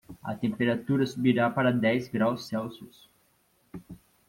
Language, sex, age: Portuguese, male, 19-29